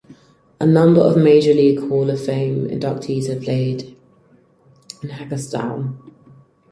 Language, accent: English, England English